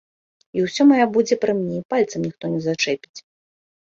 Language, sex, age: Belarusian, female, 30-39